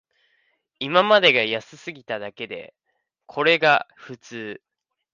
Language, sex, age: Japanese, male, 19-29